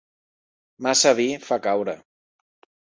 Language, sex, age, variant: Catalan, male, 30-39, Central